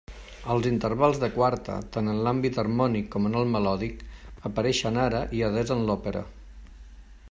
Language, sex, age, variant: Catalan, male, 60-69, Nord-Occidental